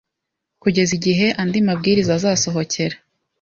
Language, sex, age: Kinyarwanda, female, 19-29